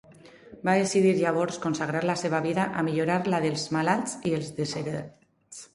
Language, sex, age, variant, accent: Catalan, female, 19-29, Alacantí, valencià